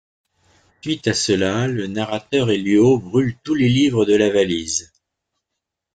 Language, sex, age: French, male, 60-69